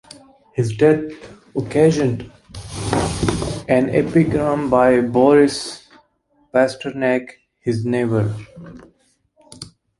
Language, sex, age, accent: English, male, 19-29, United States English